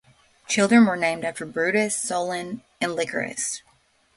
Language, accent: English, United States English